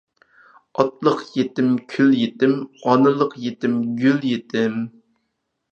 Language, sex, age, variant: Uyghur, male, 30-39, ئۇيغۇر تىلى